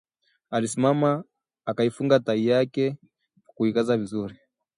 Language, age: Swahili, 19-29